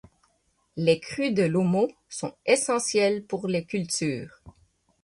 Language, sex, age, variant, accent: French, female, 30-39, Français d'Amérique du Nord, Français du Canada